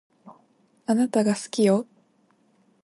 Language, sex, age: Japanese, female, 19-29